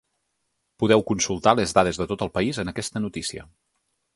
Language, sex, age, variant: Catalan, male, 30-39, Nord-Occidental